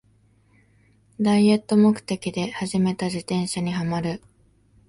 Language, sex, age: Japanese, female, 19-29